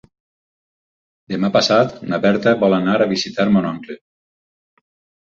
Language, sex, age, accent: Catalan, male, 50-59, valencià